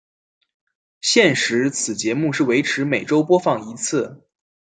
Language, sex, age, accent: Chinese, male, 19-29, 出生地：辽宁省